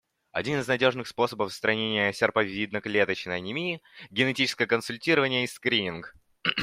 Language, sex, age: Russian, male, under 19